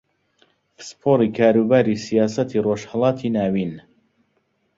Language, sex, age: Central Kurdish, male, 30-39